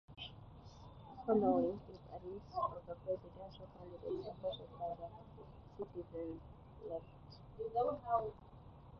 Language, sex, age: English, female, 19-29